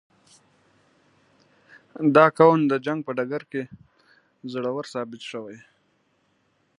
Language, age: Pashto, 19-29